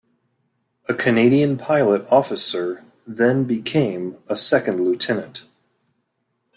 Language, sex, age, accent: English, male, 40-49, United States English